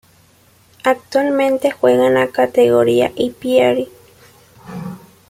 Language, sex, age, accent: Spanish, female, 19-29, Andino-Pacífico: Colombia, Perú, Ecuador, oeste de Bolivia y Venezuela andina